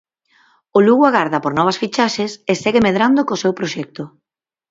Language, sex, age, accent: Galician, female, 30-39, Normativo (estándar)